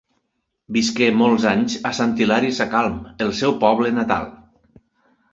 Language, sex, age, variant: Catalan, male, 40-49, Nord-Occidental